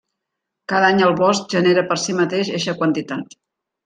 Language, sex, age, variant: Catalan, female, 50-59, Central